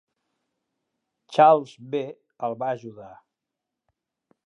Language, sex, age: Catalan, male, 60-69